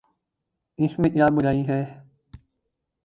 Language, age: Urdu, 19-29